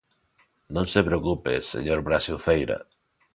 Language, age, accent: Galician, 40-49, Neofalante